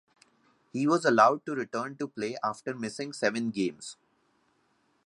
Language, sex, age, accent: English, male, 19-29, India and South Asia (India, Pakistan, Sri Lanka)